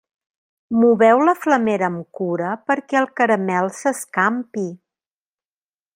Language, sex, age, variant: Catalan, female, 40-49, Central